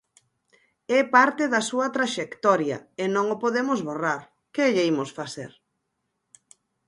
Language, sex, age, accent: Galician, female, 50-59, Atlántico (seseo e gheada)